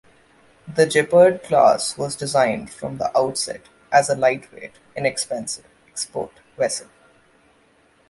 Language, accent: English, India and South Asia (India, Pakistan, Sri Lanka)